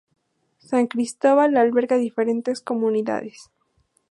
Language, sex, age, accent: Spanish, female, 19-29, México